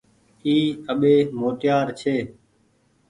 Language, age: Goaria, 19-29